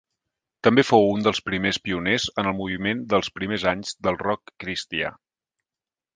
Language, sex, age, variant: Catalan, male, 50-59, Central